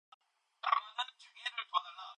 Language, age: Korean, 19-29